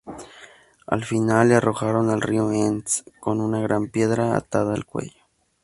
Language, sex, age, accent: Spanish, male, 19-29, México